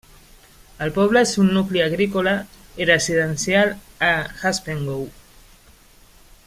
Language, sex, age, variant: Catalan, female, 30-39, Central